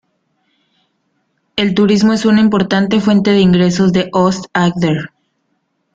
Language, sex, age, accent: Spanish, female, 19-29, México